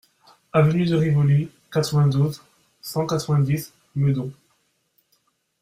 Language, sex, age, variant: French, male, 19-29, Français de métropole